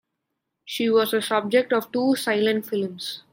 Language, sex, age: English, male, under 19